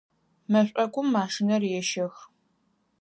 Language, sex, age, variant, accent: Adyghe, female, under 19, Адыгабзэ (Кирил, пстэумэ зэдыряе), Кıэмгуй (Çemguy)